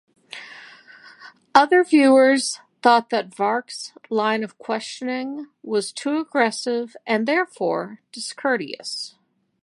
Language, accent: English, United States English